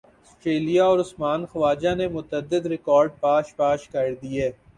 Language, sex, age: Urdu, male, 19-29